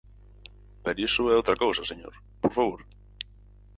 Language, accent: Galician, Central (gheada)